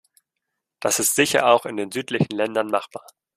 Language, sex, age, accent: German, male, 19-29, Deutschland Deutsch